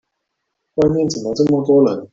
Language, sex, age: Chinese, male, 19-29